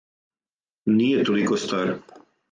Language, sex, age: Serbian, male, 50-59